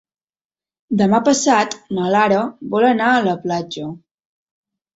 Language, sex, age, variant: Catalan, male, 50-59, Central